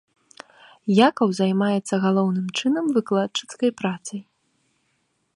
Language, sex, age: Belarusian, female, 19-29